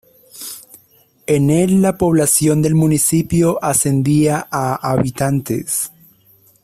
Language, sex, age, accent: Spanish, male, 19-29, Andino-Pacífico: Colombia, Perú, Ecuador, oeste de Bolivia y Venezuela andina